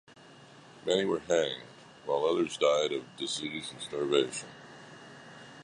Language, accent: English, United States English